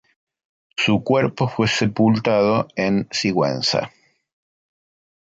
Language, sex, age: Spanish, male, 50-59